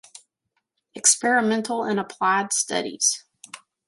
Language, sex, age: English, female, 40-49